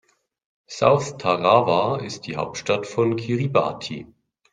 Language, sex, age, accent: German, male, 40-49, Deutschland Deutsch